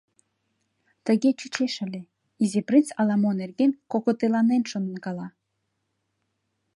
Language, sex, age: Mari, female, 19-29